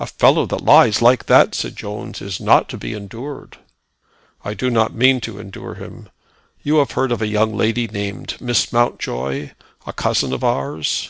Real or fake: real